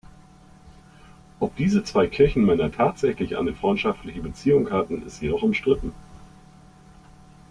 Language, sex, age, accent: German, male, 50-59, Deutschland Deutsch